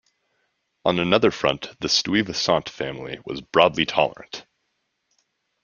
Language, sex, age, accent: English, male, 19-29, Canadian English